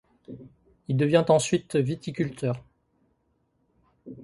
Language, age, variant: French, 50-59, Français de métropole